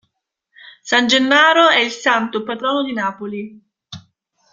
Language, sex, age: Italian, female, 19-29